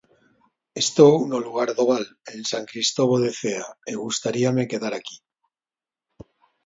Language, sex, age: Galician, male, 50-59